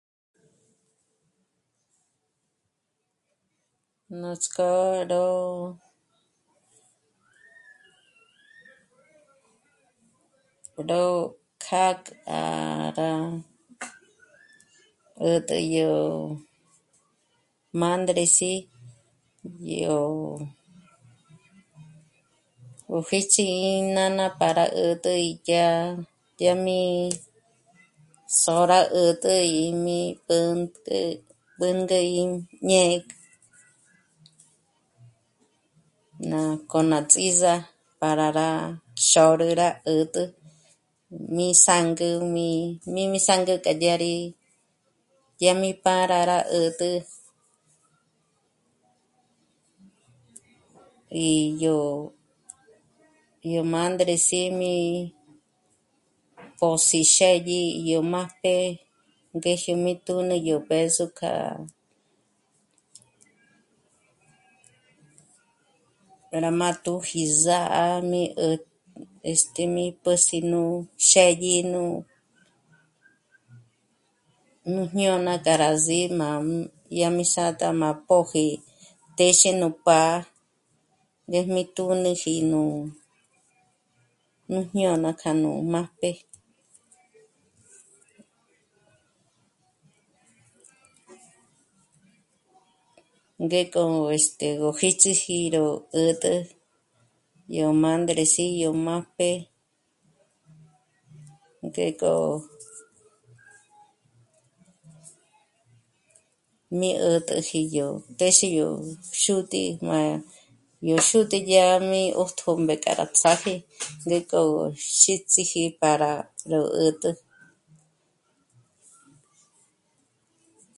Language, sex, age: Michoacán Mazahua, female, 60-69